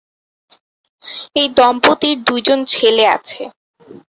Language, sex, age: Bengali, female, 19-29